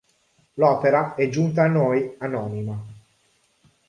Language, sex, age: Italian, male, 40-49